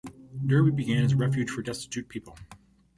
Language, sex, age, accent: English, male, 50-59, United States English